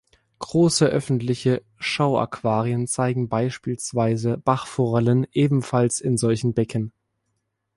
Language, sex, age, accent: German, male, 19-29, Deutschland Deutsch